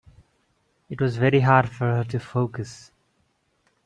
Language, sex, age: English, male, 19-29